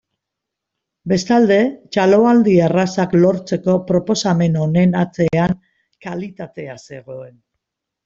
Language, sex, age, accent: Basque, female, 60-69, Mendebalekoa (Araba, Bizkaia, Gipuzkoako mendebaleko herri batzuk)